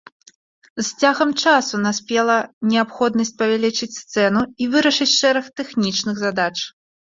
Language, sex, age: Belarusian, female, 19-29